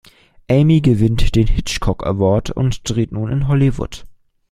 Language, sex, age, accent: German, male, 19-29, Deutschland Deutsch